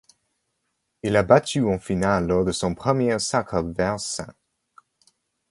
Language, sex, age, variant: French, male, 19-29, Français de métropole